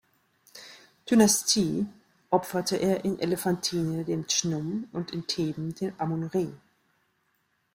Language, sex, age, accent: German, female, 40-49, Deutschland Deutsch